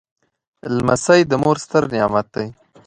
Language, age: Pashto, 19-29